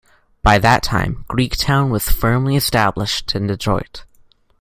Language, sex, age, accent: English, male, under 19, United States English